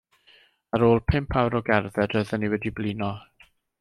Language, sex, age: Welsh, male, 50-59